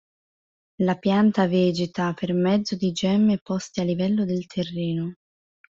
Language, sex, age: Italian, female, 19-29